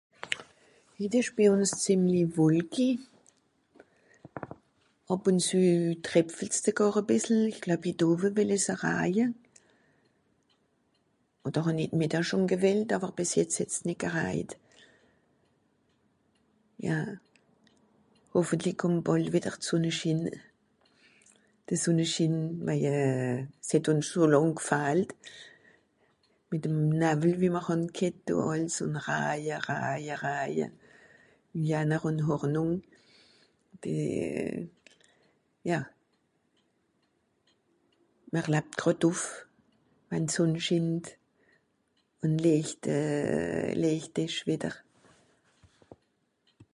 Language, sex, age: Swiss German, female, 70-79